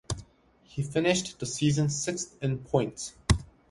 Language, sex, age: English, male, 19-29